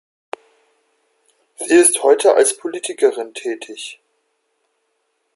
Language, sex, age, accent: German, male, 19-29, Deutschland Deutsch